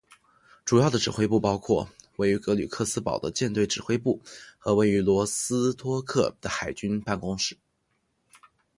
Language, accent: Chinese, 出生地：浙江省